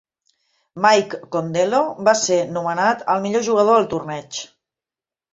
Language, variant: Catalan, Central